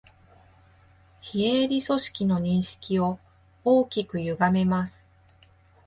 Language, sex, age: Japanese, female, 30-39